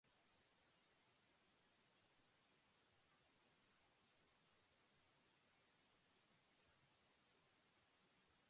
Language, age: Spanish, under 19